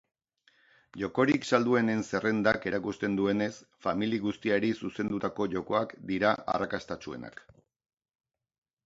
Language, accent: Basque, Erdialdekoa edo Nafarra (Gipuzkoa, Nafarroa)